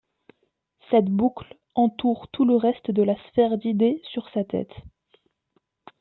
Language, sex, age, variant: French, female, 19-29, Français de métropole